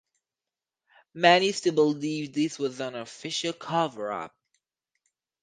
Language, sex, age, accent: English, female, 19-29, United States English